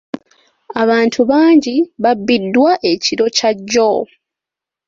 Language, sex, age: Ganda, female, 19-29